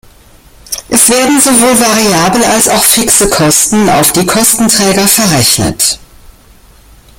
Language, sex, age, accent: German, female, 60-69, Deutschland Deutsch